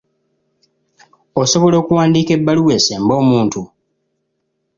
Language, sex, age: Ganda, male, 19-29